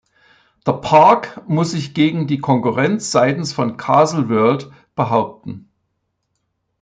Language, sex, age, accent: German, male, 70-79, Deutschland Deutsch